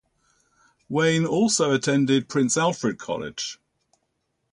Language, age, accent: English, 70-79, England English